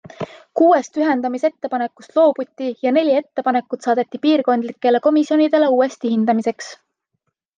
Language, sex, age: Estonian, female, 19-29